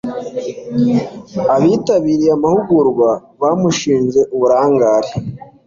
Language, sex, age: Kinyarwanda, male, 19-29